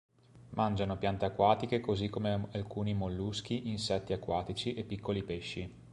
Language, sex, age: Italian, male, 19-29